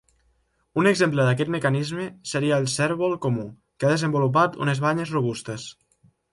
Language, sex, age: Catalan, male, under 19